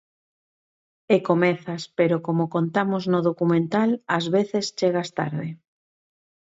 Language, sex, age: Galician, female, 40-49